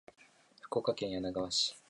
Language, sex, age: Japanese, male, 19-29